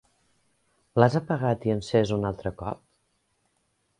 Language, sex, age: Catalan, female, 50-59